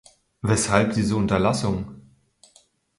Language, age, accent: German, 19-29, Deutschland Deutsch